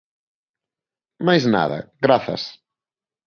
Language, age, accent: Galician, 30-39, Normativo (estándar)